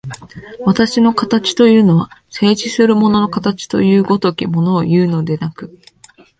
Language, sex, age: Japanese, female, 19-29